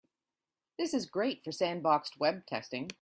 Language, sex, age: English, female, 40-49